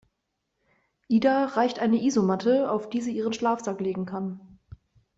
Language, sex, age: German, female, 19-29